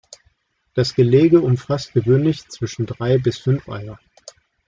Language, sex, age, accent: German, male, 40-49, Deutschland Deutsch